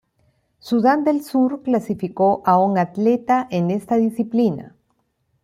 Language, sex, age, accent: Spanish, female, 60-69, Andino-Pacífico: Colombia, Perú, Ecuador, oeste de Bolivia y Venezuela andina